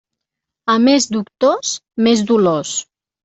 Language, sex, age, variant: Catalan, female, 40-49, Central